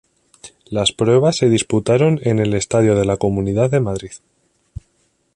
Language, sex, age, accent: Spanish, male, 19-29, España: Norte peninsular (Asturias, Castilla y León, Cantabria, País Vasco, Navarra, Aragón, La Rioja, Guadalajara, Cuenca)